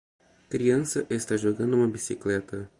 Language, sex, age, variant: Portuguese, male, 19-29, Portuguese (Brasil)